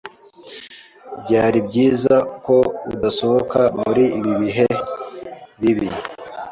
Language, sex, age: Kinyarwanda, male, 19-29